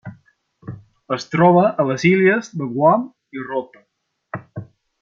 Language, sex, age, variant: Catalan, male, 19-29, Central